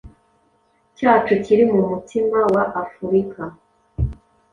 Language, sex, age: Kinyarwanda, female, 30-39